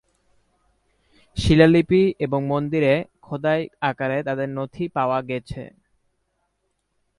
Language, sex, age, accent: Bengali, male, 19-29, Standard Bengali